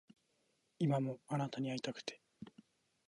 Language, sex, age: Japanese, male, 19-29